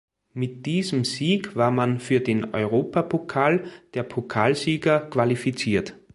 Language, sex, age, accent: German, male, 40-49, Österreichisches Deutsch